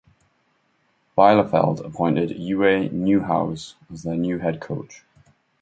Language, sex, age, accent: English, male, 30-39, England English